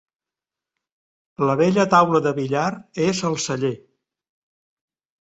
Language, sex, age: Catalan, male, 70-79